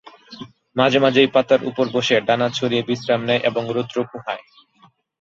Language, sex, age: Bengali, male, 19-29